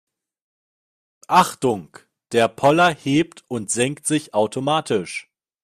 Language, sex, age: German, male, 19-29